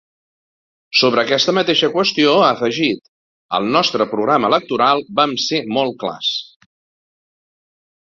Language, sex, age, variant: Catalan, male, 50-59, Central